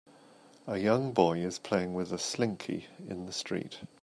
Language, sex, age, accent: English, male, 50-59, England English